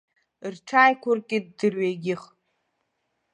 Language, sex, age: Abkhazian, female, under 19